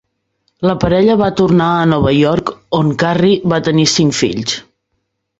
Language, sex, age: Catalan, female, 40-49